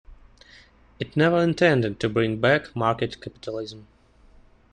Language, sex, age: English, male, 19-29